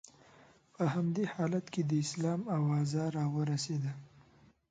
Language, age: Pashto, 19-29